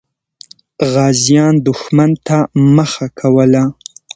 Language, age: Pashto, 19-29